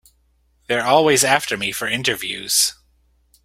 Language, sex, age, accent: English, male, 40-49, Canadian English